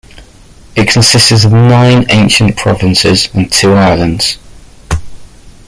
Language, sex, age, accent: English, male, 40-49, England English